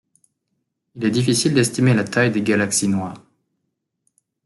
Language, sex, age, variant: French, male, 19-29, Français de métropole